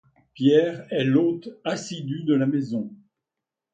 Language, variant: French, Français de métropole